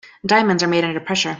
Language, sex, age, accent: English, female, 30-39, United States English